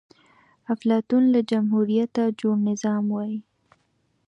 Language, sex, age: Pashto, female, 19-29